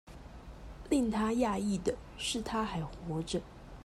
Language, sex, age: Chinese, female, 30-39